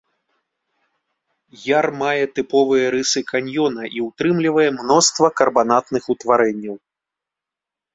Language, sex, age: Belarusian, male, 40-49